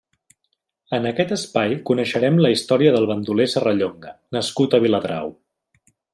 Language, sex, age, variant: Catalan, male, 19-29, Central